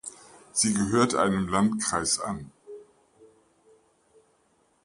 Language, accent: German, Deutschland Deutsch